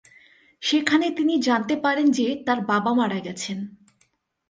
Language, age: Bengali, 19-29